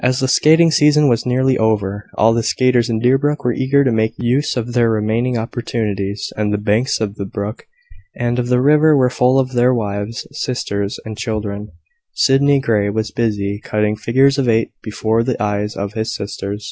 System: none